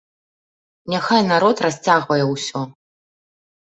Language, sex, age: Belarusian, female, 30-39